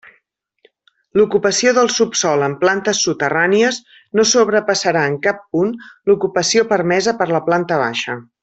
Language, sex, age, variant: Catalan, female, 50-59, Central